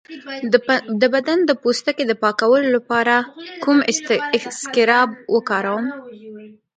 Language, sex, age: Pashto, female, under 19